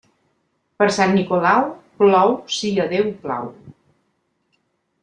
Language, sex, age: Catalan, female, 70-79